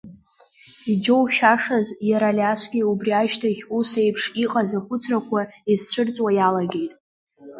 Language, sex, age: Abkhazian, female, under 19